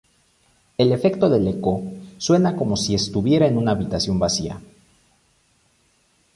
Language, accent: Spanish, México